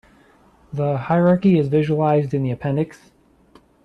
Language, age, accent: English, 19-29, United States English